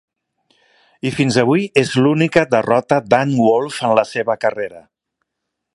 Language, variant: Catalan, Central